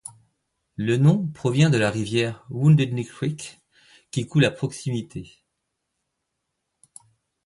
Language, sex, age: French, male, 50-59